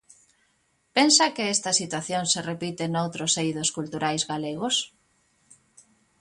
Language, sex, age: Galician, male, 50-59